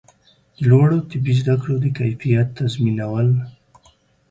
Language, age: Pashto, 19-29